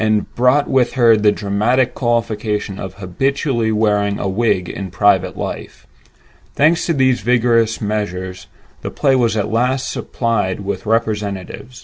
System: none